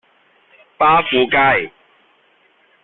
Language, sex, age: Cantonese, male, 30-39